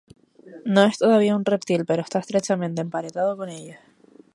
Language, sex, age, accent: Spanish, female, 19-29, España: Islas Canarias